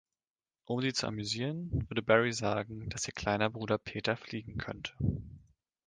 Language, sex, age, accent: German, male, 19-29, Deutschland Deutsch